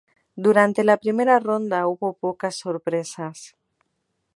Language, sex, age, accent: Spanish, female, 30-39, España: Norte peninsular (Asturias, Castilla y León, Cantabria, País Vasco, Navarra, Aragón, La Rioja, Guadalajara, Cuenca)